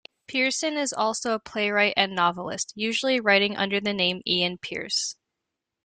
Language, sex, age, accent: English, female, 19-29, Canadian English